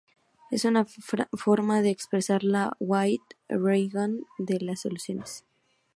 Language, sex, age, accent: Spanish, female, under 19, México